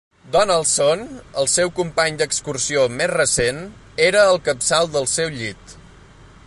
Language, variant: Catalan, Central